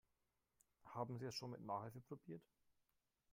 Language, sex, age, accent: German, male, 30-39, Deutschland Deutsch